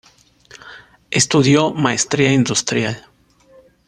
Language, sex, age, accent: Spanish, male, 19-29, México